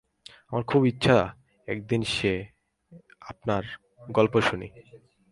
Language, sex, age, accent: Bengali, male, 19-29, প্রমিত; চলিত